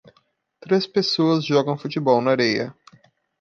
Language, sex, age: Portuguese, male, 30-39